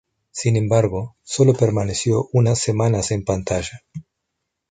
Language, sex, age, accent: Spanish, male, 50-59, Rioplatense: Argentina, Uruguay, este de Bolivia, Paraguay